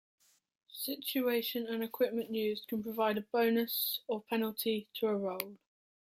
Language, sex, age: English, male, under 19